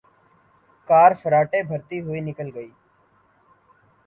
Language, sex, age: Urdu, male, 19-29